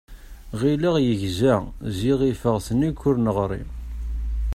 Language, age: Kabyle, 30-39